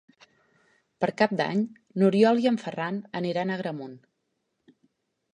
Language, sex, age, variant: Catalan, female, 40-49, Central